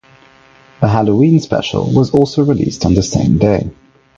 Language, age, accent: English, 30-39, England English